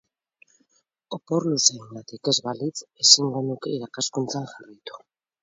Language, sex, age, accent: Basque, female, 30-39, Mendebalekoa (Araba, Bizkaia, Gipuzkoako mendebaleko herri batzuk)